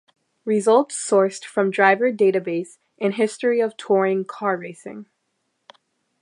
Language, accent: English, United States English